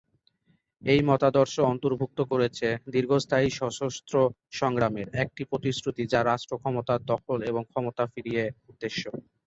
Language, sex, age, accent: Bengali, male, 19-29, Native; শুদ্ধ